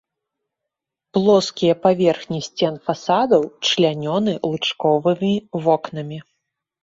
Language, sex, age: Belarusian, female, 30-39